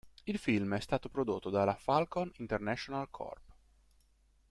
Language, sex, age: Italian, male, 40-49